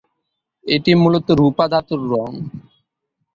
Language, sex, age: Bengali, male, 19-29